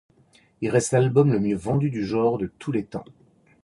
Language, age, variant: French, 50-59, Français de métropole